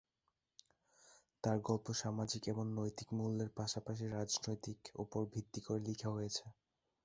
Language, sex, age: Bengali, male, 19-29